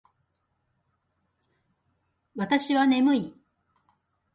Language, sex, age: Japanese, female, 60-69